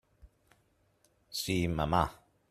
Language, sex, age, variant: Catalan, male, 30-39, Central